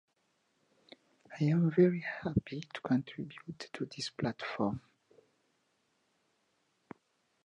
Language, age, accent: English, 19-29, England English